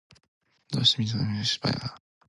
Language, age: Japanese, 19-29